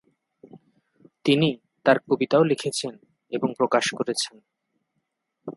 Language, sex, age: Bengali, male, 30-39